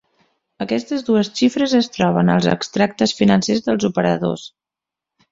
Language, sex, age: Catalan, female, 40-49